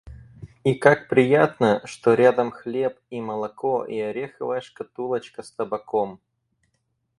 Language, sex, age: Russian, male, 19-29